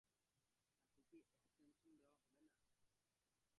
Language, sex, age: Bengali, male, under 19